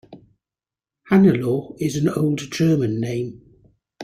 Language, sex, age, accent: English, male, 50-59, Welsh English